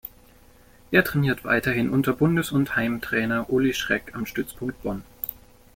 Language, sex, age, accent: German, male, 19-29, Deutschland Deutsch